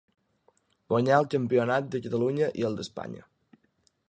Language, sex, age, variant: Catalan, male, under 19, Balear